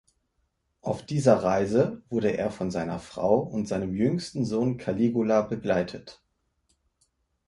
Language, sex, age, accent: German, male, 30-39, Deutschland Deutsch